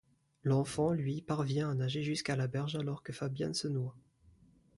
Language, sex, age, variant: French, male, 19-29, Français du nord de l'Afrique